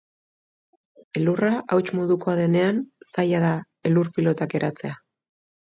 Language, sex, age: Basque, female, 30-39